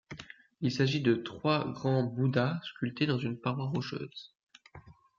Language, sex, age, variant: French, male, under 19, Français de métropole